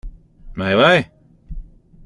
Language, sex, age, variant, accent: French, male, 30-39, Français d'Amérique du Nord, Français du Canada